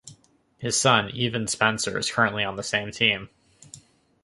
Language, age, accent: English, 19-29, United States English